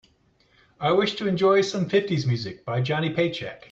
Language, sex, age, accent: English, male, 40-49, United States English